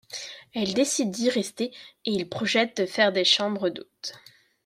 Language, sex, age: French, female, 30-39